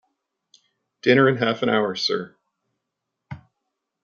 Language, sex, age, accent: English, male, 40-49, Canadian English